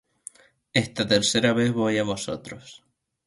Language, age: Spanish, 19-29